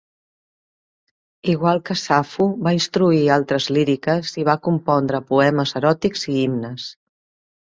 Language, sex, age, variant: Catalan, female, 50-59, Central